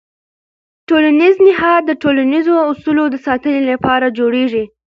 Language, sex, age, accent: Pashto, female, under 19, کندهاری لهجه